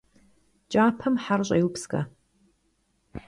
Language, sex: Kabardian, female